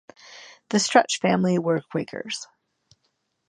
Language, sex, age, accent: English, female, 50-59, United States English